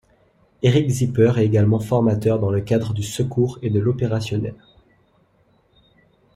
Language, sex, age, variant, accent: French, male, 19-29, Français des départements et régions d'outre-mer, Français de Guadeloupe